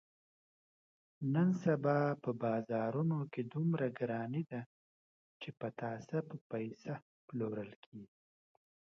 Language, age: Pashto, 19-29